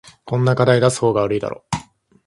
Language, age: Japanese, 19-29